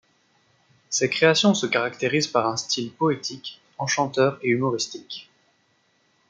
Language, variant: French, Français de métropole